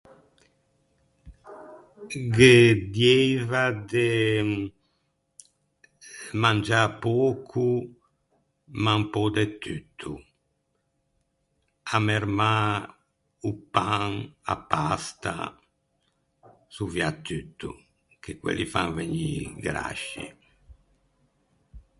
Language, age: Ligurian, 70-79